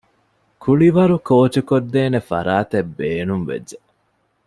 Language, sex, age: Divehi, male, 30-39